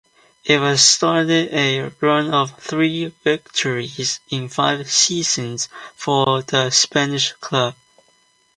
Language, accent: English, United States English